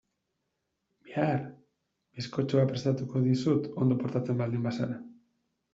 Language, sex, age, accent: Basque, male, 19-29, Mendebalekoa (Araba, Bizkaia, Gipuzkoako mendebaleko herri batzuk)